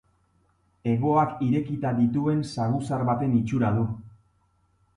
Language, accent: Basque, Erdialdekoa edo Nafarra (Gipuzkoa, Nafarroa)